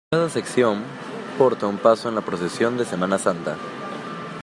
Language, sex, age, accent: Spanish, male, 19-29, Andino-Pacífico: Colombia, Perú, Ecuador, oeste de Bolivia y Venezuela andina